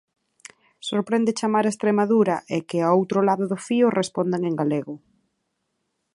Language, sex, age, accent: Galician, female, 30-39, Oriental (común en zona oriental); Normativo (estándar)